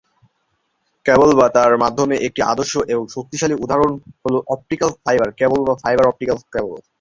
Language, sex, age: Bengali, male, under 19